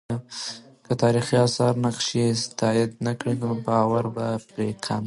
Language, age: Pashto, 19-29